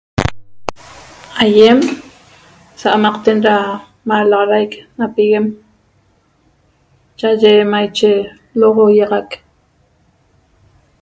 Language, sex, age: Toba, female, 40-49